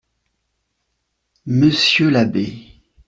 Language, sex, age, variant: French, male, 40-49, Français de métropole